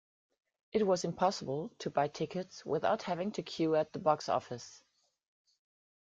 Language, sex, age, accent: English, female, 40-49, United States English